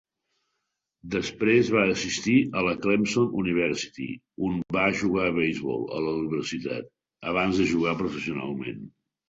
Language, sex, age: Catalan, male, 60-69